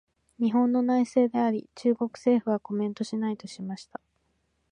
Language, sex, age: Japanese, female, 19-29